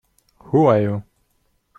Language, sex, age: English, male, 19-29